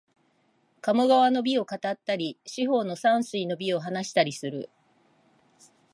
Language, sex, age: Japanese, female, 50-59